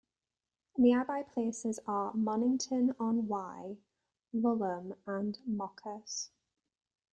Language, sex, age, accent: English, female, 30-39, England English